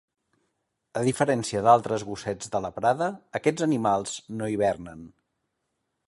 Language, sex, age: Catalan, male, 40-49